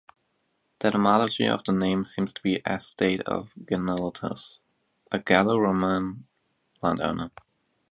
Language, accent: English, United States English